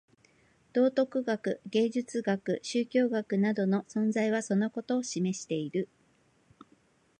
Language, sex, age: Japanese, female, 40-49